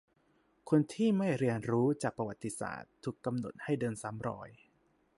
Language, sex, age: Thai, male, 19-29